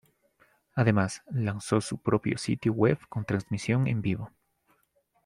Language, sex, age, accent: Spanish, male, 30-39, Andino-Pacífico: Colombia, Perú, Ecuador, oeste de Bolivia y Venezuela andina